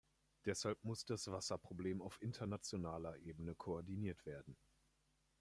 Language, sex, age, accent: German, male, 19-29, Deutschland Deutsch